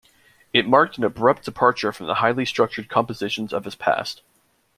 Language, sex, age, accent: English, male, 19-29, United States English